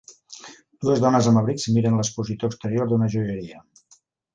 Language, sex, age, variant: Catalan, male, 60-69, Central